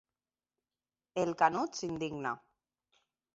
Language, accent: Catalan, valencià